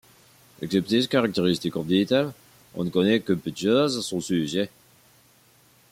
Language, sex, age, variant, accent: French, male, 40-49, Français d'Amérique du Nord, Français du Canada